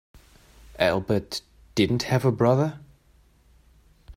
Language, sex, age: English, male, 19-29